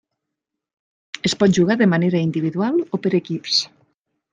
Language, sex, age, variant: Catalan, female, 50-59, Nord-Occidental